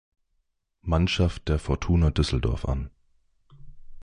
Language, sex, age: German, male, 30-39